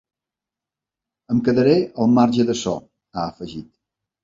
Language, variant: Catalan, Balear